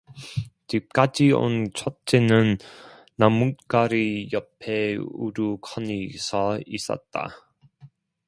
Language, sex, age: Korean, male, 30-39